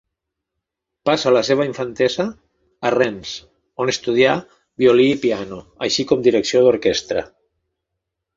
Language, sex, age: Catalan, male, 50-59